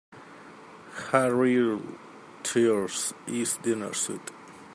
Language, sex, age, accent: English, male, 30-39, United States English